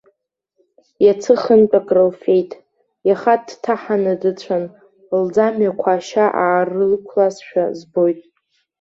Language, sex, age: Abkhazian, female, under 19